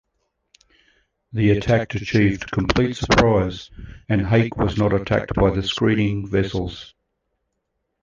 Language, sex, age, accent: English, male, 60-69, Australian English